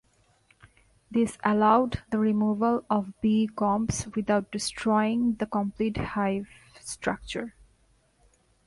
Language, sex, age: English, female, 19-29